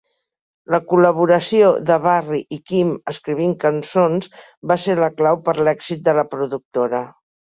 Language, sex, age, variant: Catalan, female, 60-69, Central